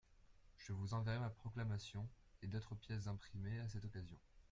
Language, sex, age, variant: French, male, 19-29, Français de métropole